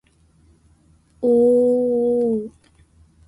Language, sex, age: Japanese, female, 19-29